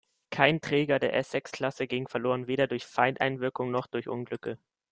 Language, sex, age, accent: German, male, 19-29, Deutschland Deutsch